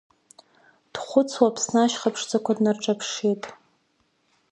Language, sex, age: Abkhazian, female, 19-29